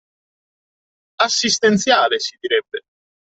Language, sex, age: Italian, male, 30-39